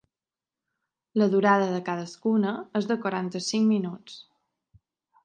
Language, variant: Catalan, Balear